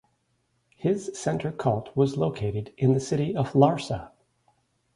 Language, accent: English, Canadian English